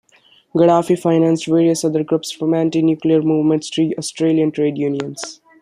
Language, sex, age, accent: English, male, under 19, India and South Asia (India, Pakistan, Sri Lanka)